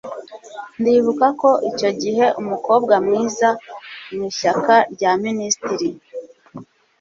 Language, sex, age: Kinyarwanda, female, 30-39